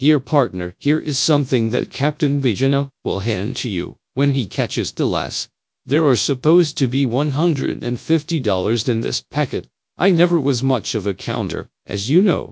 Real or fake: fake